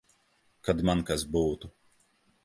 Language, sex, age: Latvian, male, 30-39